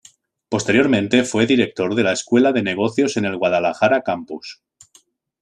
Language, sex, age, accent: Spanish, male, 30-39, España: Norte peninsular (Asturias, Castilla y León, Cantabria, País Vasco, Navarra, Aragón, La Rioja, Guadalajara, Cuenca)